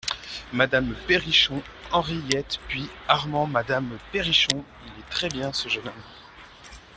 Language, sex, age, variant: French, male, 19-29, Français de métropole